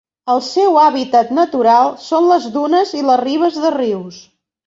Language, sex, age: Catalan, female, 50-59